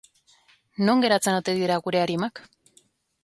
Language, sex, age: Basque, female, 30-39